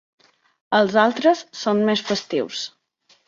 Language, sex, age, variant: Catalan, female, 30-39, Balear